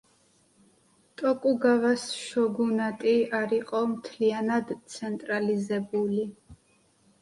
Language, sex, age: Georgian, female, 19-29